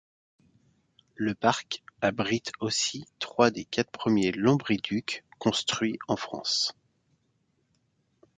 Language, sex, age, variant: French, male, 30-39, Français de métropole